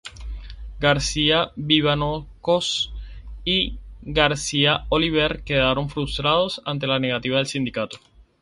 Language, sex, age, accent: Spanish, male, 19-29, Caribe: Cuba, Venezuela, Puerto Rico, República Dominicana, Panamá, Colombia caribeña, México caribeño, Costa del golfo de México